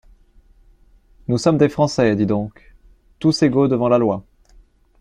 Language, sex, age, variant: French, male, 19-29, Français de métropole